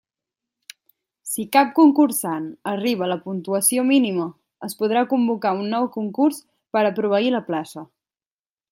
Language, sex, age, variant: Catalan, female, under 19, Central